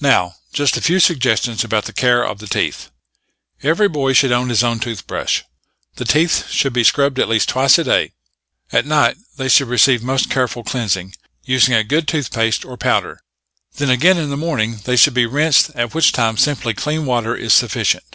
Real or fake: real